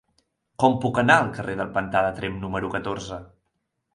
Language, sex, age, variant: Catalan, male, 19-29, Central